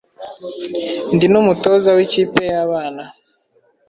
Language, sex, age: Kinyarwanda, male, 19-29